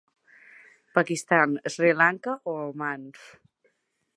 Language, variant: Catalan, Central